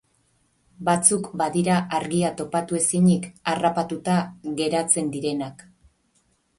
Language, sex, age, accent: Basque, female, 50-59, Mendebalekoa (Araba, Bizkaia, Gipuzkoako mendebaleko herri batzuk)